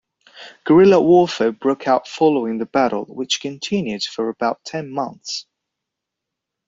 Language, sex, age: English, male, 30-39